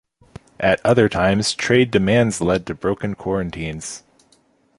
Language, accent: English, United States English